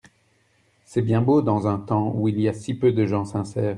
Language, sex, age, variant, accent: French, male, 30-39, Français d'Europe, Français de Belgique